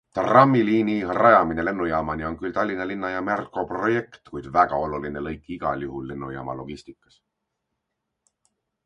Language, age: Estonian, 40-49